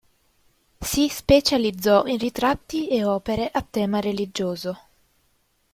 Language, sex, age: Italian, female, 19-29